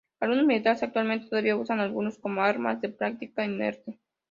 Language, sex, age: Spanish, female, 19-29